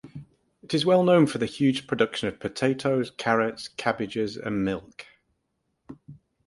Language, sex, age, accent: English, male, 60-69, England English